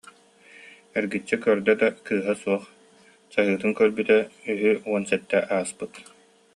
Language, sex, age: Yakut, male, 30-39